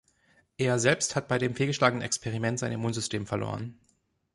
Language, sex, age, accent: German, male, 30-39, Deutschland Deutsch